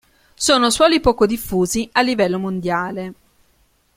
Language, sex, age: Italian, female, 40-49